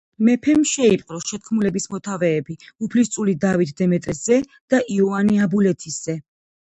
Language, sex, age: Georgian, female, 40-49